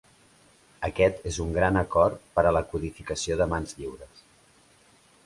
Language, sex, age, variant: Catalan, male, 40-49, Central